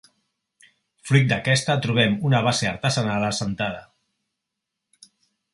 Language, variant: Catalan, Central